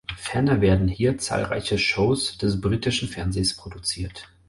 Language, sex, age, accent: German, male, 30-39, Deutschland Deutsch